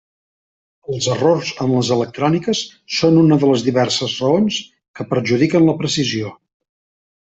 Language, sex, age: Catalan, male, 40-49